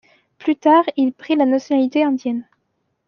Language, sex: French, female